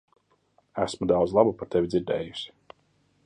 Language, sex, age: Latvian, male, 30-39